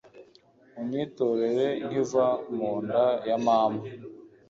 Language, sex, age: Kinyarwanda, male, under 19